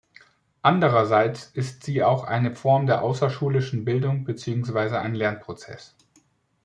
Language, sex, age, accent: German, male, 40-49, Deutschland Deutsch